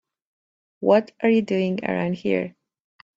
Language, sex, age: English, female, 30-39